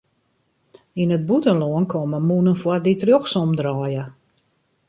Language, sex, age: Western Frisian, female, 50-59